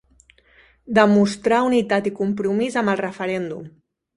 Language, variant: Catalan, Central